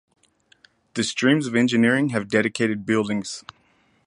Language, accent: English, United States English